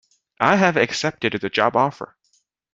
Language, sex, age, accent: English, male, 30-39, United States English